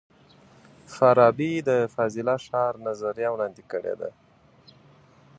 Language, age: Pashto, 30-39